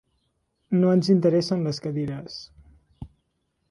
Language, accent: Catalan, central; septentrional